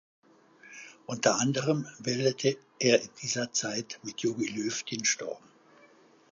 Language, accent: German, Deutschland Deutsch